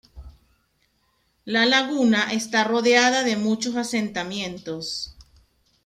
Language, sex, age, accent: Spanish, female, 40-49, Caribe: Cuba, Venezuela, Puerto Rico, República Dominicana, Panamá, Colombia caribeña, México caribeño, Costa del golfo de México